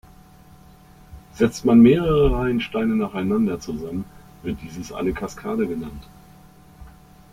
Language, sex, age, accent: German, male, 50-59, Deutschland Deutsch